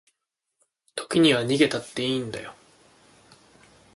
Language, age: Japanese, 19-29